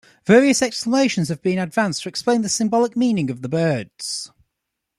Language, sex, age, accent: English, male, 19-29, England English